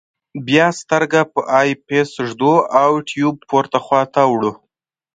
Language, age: Pashto, 19-29